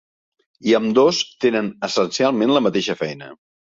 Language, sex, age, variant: Catalan, male, 60-69, Central